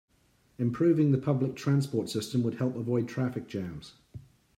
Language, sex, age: English, male, 40-49